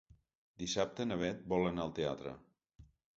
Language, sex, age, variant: Catalan, male, 60-69, Central